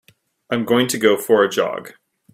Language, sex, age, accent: English, male, 30-39, United States English